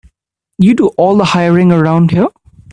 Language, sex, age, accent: English, male, 19-29, India and South Asia (India, Pakistan, Sri Lanka)